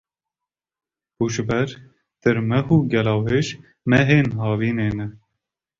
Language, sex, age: Kurdish, male, 19-29